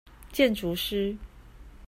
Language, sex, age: Chinese, female, 30-39